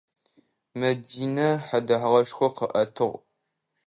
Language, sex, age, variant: Adyghe, male, under 19, Адыгабзэ (Кирил, пстэумэ зэдыряе)